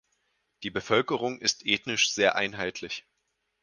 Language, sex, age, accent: German, male, 19-29, Deutschland Deutsch